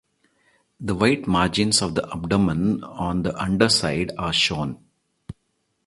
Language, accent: English, India and South Asia (India, Pakistan, Sri Lanka)